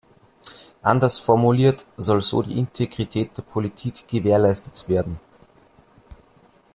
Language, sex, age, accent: German, male, 30-39, Österreichisches Deutsch